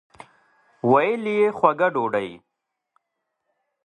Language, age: Pashto, 30-39